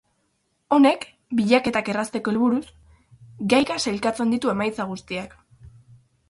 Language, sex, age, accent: Basque, female, under 19, Mendebalekoa (Araba, Bizkaia, Gipuzkoako mendebaleko herri batzuk)